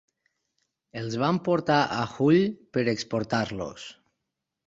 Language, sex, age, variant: Catalan, male, 30-39, Nord-Occidental